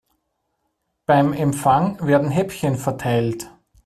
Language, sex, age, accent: German, male, 30-39, Österreichisches Deutsch